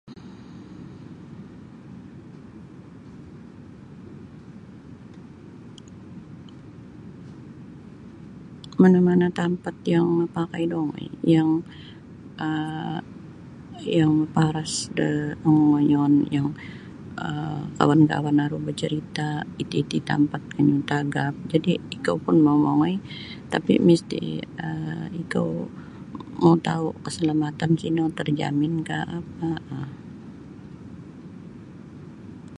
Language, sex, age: Sabah Bisaya, female, 60-69